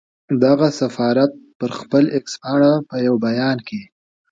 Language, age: Pashto, 19-29